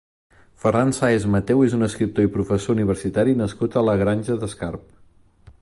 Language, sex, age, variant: Catalan, male, 30-39, Central